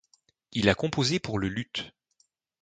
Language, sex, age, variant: French, male, 19-29, Français de métropole